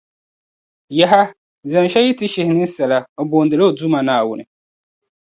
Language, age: Dagbani, 19-29